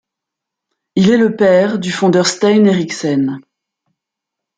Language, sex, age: French, female, 40-49